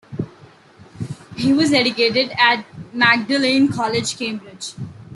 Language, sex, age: English, female, under 19